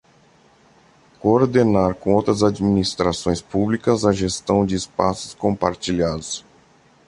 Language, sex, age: Portuguese, male, 30-39